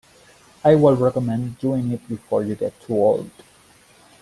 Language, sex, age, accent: English, male, 19-29, United States English